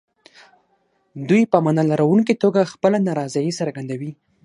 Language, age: Pashto, under 19